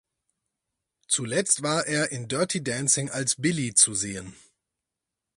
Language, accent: German, Deutschland Deutsch